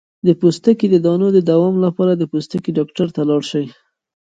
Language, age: Pashto, 19-29